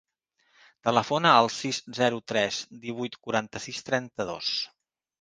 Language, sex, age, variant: Catalan, male, 50-59, Central